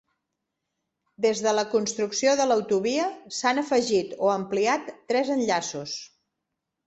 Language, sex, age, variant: Catalan, female, 60-69, Central